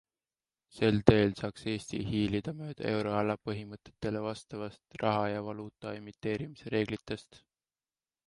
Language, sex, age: Estonian, male, 19-29